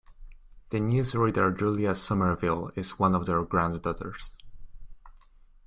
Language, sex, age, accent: English, male, under 19, United States English